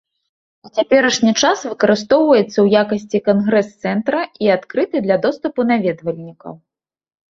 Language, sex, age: Belarusian, female, 30-39